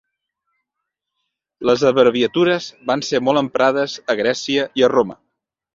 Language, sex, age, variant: Catalan, male, 30-39, Central